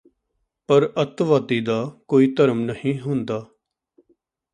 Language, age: Punjabi, 40-49